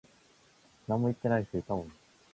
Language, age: English, 19-29